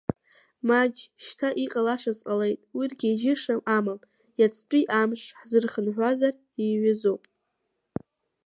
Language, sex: Abkhazian, female